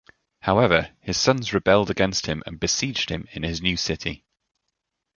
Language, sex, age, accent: English, male, 19-29, England English